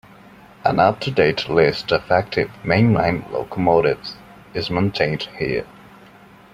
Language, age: English, 19-29